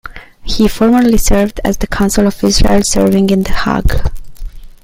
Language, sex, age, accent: English, female, 19-29, Australian English